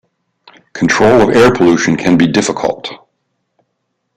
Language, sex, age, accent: English, male, 60-69, United States English